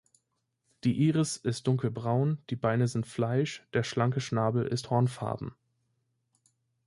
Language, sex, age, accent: German, male, 30-39, Deutschland Deutsch